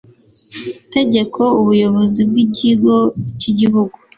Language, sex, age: Kinyarwanda, female, 19-29